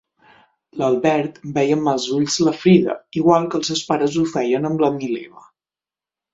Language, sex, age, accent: Catalan, female, 19-29, central; septentrional